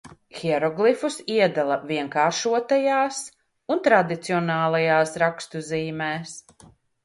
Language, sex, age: Latvian, female, 40-49